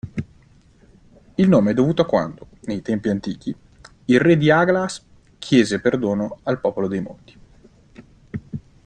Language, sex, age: Italian, male, 19-29